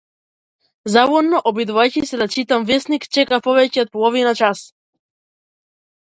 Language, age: Macedonian, 40-49